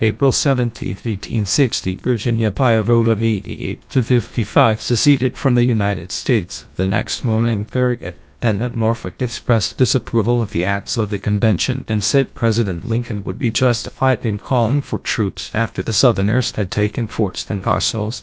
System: TTS, GlowTTS